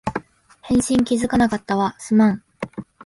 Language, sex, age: Japanese, female, 19-29